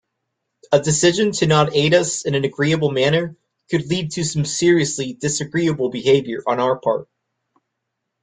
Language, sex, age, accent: English, male, 19-29, United States English